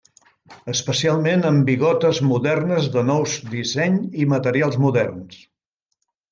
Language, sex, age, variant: Catalan, male, 70-79, Central